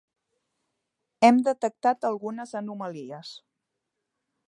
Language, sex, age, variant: Catalan, female, 30-39, Central